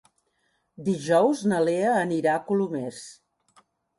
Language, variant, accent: Catalan, Central, central